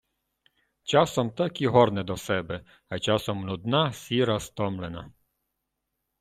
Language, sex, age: Ukrainian, male, 30-39